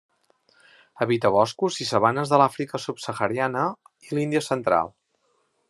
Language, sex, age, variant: Catalan, male, 40-49, Central